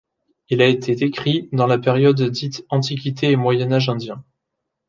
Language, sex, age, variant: French, male, 19-29, Français de métropole